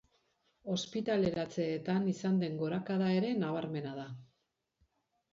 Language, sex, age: Basque, female, 50-59